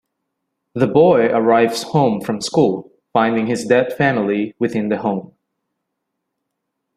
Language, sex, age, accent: English, male, 30-39, United States English